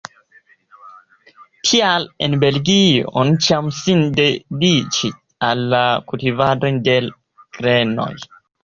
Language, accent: Esperanto, Internacia